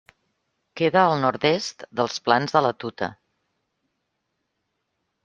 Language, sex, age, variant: Catalan, female, 50-59, Central